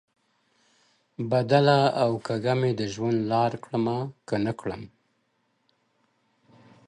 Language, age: Pashto, 50-59